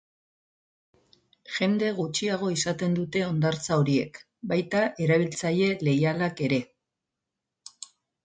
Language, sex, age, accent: Basque, female, 50-59, Erdialdekoa edo Nafarra (Gipuzkoa, Nafarroa)